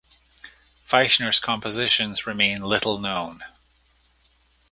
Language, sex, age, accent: English, male, 50-59, Canadian English